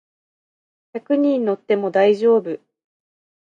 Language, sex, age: Japanese, female, 30-39